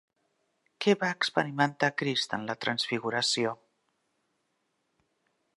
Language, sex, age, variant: Catalan, female, 50-59, Central